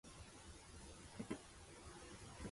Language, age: Spanish, 30-39